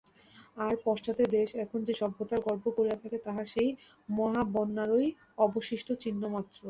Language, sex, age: Bengali, female, 19-29